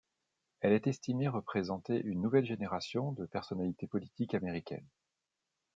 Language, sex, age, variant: French, male, 40-49, Français de métropole